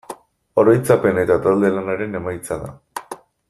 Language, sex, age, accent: Basque, male, 19-29, Erdialdekoa edo Nafarra (Gipuzkoa, Nafarroa)